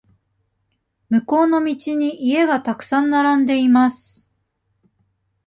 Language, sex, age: Japanese, female, 40-49